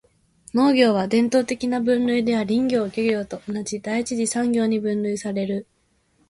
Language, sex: Japanese, female